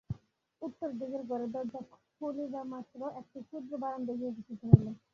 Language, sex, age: Bengali, female, 19-29